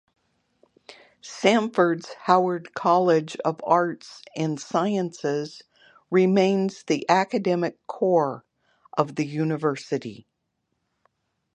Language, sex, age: English, female, 60-69